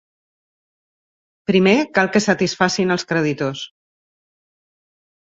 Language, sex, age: Catalan, female, 50-59